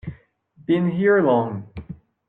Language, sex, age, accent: English, male, 19-29, Canadian English